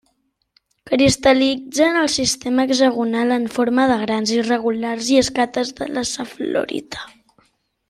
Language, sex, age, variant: Catalan, male, under 19, Central